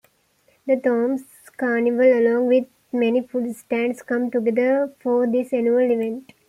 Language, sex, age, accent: English, female, 19-29, United States English